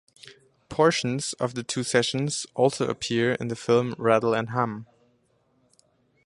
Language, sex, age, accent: English, male, 19-29, German English